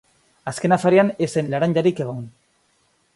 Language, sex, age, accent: Basque, male, under 19, Mendebalekoa (Araba, Bizkaia, Gipuzkoako mendebaleko herri batzuk)